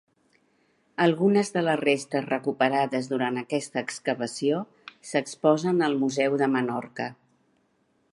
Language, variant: Catalan, Central